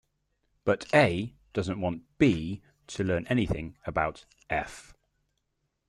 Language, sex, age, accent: English, male, 30-39, England English